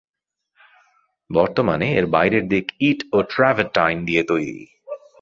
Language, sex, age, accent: Bengali, male, 30-39, চলিত